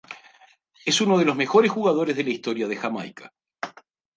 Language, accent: Spanish, Rioplatense: Argentina, Uruguay, este de Bolivia, Paraguay